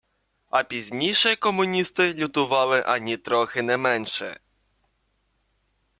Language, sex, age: Ukrainian, male, under 19